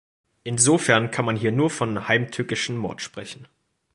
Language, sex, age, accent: German, male, under 19, Deutschland Deutsch